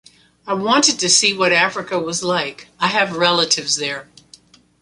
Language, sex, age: English, female, 70-79